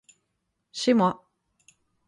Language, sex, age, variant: French, female, 30-39, Français de métropole